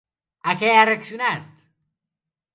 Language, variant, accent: Catalan, Central, central